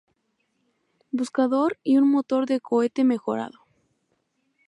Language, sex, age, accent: Spanish, female, 19-29, México